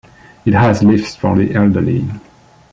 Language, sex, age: English, male, 30-39